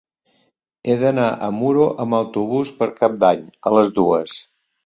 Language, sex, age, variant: Catalan, male, 60-69, Central